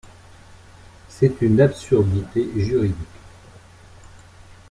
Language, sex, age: French, male, 50-59